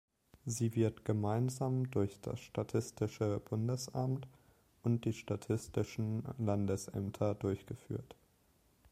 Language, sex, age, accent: German, male, 19-29, Deutschland Deutsch